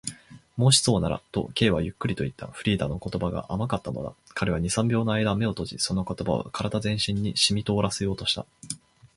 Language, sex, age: Japanese, male, 19-29